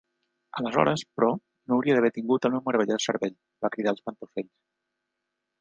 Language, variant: Catalan, Central